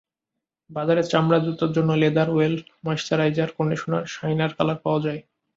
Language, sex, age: Bengali, male, 19-29